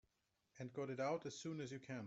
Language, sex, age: English, male, 30-39